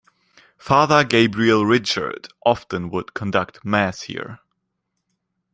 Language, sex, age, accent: English, male, 19-29, United States English